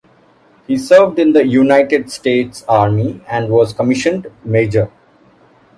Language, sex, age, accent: English, male, 30-39, India and South Asia (India, Pakistan, Sri Lanka)